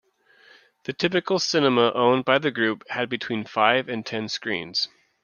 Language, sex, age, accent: English, male, 30-39, United States English